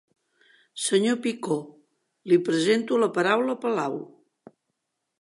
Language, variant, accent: Catalan, Central, septentrional